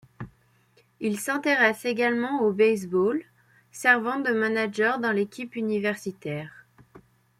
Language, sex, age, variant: French, female, under 19, Français de métropole